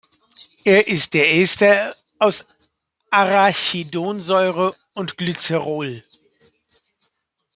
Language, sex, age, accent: German, male, 50-59, Deutschland Deutsch